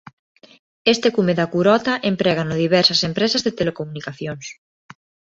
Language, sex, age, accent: Galician, female, 19-29, Neofalante